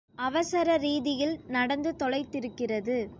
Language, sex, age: Tamil, female, under 19